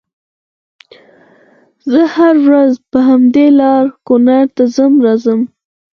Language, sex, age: Pashto, female, under 19